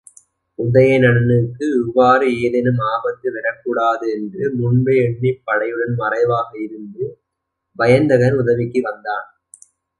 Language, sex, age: Tamil, male, 19-29